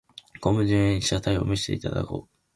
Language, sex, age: Japanese, male, 19-29